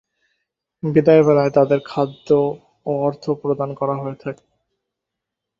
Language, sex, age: Bengali, male, 19-29